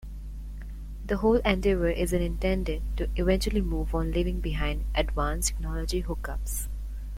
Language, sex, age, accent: English, female, 19-29, United States English